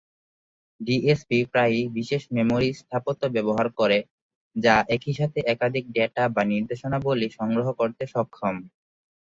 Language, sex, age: Bengali, male, 19-29